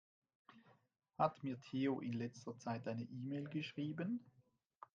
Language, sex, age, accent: German, male, 50-59, Schweizerdeutsch